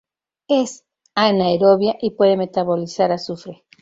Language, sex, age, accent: Spanish, female, 50-59, México